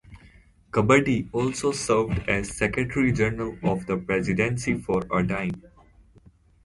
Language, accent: English, England English